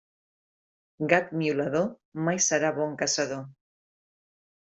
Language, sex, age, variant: Catalan, female, 40-49, Central